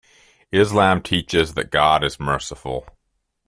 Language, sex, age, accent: English, male, 30-39, Canadian English